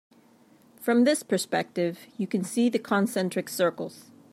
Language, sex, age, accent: English, female, 30-39, United States English